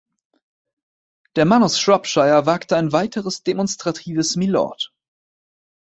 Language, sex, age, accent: German, male, 19-29, Deutschland Deutsch